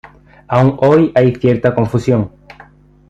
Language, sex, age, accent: Spanish, male, under 19, España: Sur peninsular (Andalucia, Extremadura, Murcia)